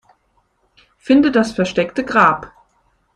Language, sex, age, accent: German, female, 50-59, Deutschland Deutsch